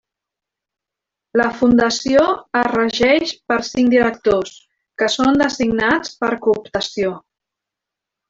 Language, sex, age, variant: Catalan, female, 40-49, Central